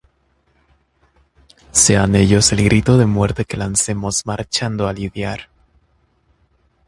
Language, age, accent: Spanish, 19-29, México